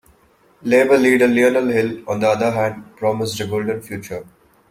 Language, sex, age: English, male, 19-29